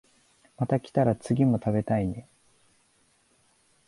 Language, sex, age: Japanese, male, 19-29